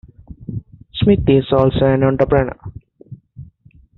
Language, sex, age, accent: English, male, 19-29, England English